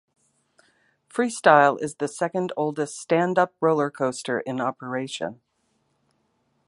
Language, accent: English, United States English